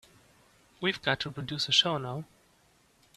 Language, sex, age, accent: English, male, 30-39, England English